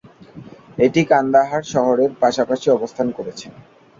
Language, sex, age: Bengali, male, 19-29